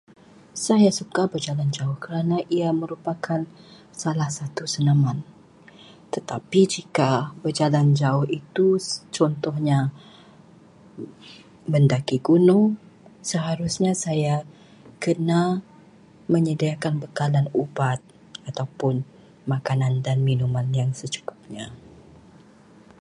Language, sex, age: Malay, female, 40-49